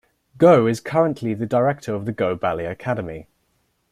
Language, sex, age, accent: English, male, 19-29, England English